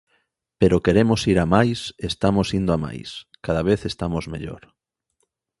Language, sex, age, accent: Galician, male, 19-29, Normativo (estándar)